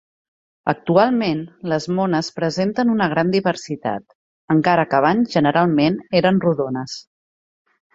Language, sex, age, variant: Catalan, female, 40-49, Central